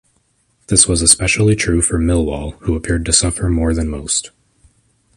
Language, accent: English, United States English